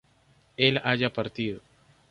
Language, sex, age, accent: Spanish, male, 30-39, Caribe: Cuba, Venezuela, Puerto Rico, República Dominicana, Panamá, Colombia caribeña, México caribeño, Costa del golfo de México